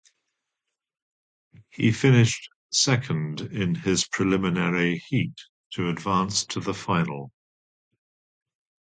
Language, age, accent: English, 70-79, England English